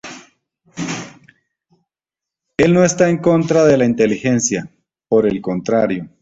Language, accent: Spanish, Andino-Pacífico: Colombia, Perú, Ecuador, oeste de Bolivia y Venezuela andina